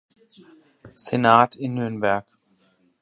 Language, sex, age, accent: German, male, 30-39, Deutschland Deutsch